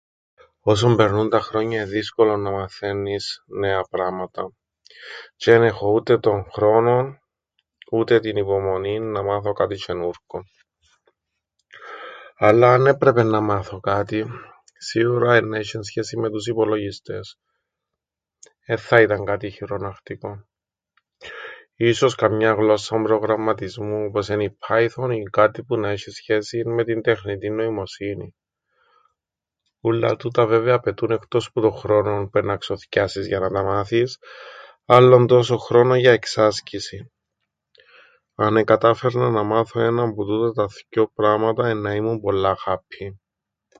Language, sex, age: Greek, male, 40-49